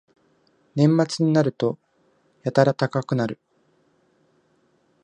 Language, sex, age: Japanese, male, 19-29